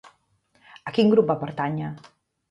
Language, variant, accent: Catalan, Central, central